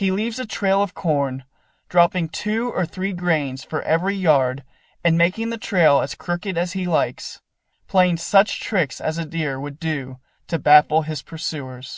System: none